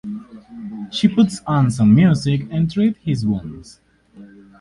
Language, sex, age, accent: English, male, 19-29, United States English